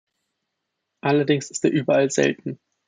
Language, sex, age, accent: German, male, 19-29, Österreichisches Deutsch